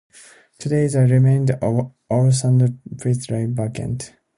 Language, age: English, 19-29